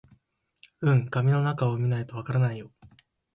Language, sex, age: Japanese, male, 19-29